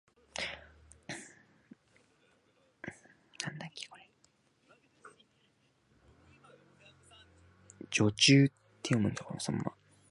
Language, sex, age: Japanese, male, 19-29